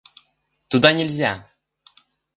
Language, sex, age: Russian, male, 19-29